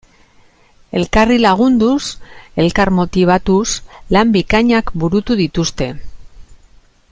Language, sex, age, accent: Basque, female, 40-49, Mendebalekoa (Araba, Bizkaia, Gipuzkoako mendebaleko herri batzuk)